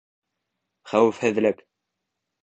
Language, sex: Bashkir, male